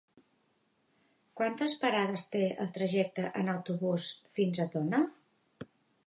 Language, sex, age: Catalan, female, 60-69